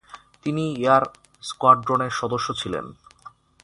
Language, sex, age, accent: Bengali, male, 19-29, Bengali